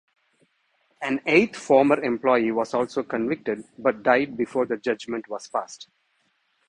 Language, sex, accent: English, male, India and South Asia (India, Pakistan, Sri Lanka)